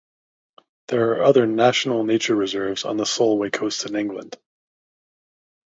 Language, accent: English, United States English